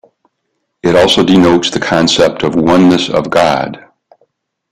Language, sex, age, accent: English, male, 60-69, United States English